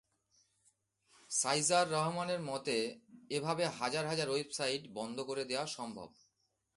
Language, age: Bengali, 40-49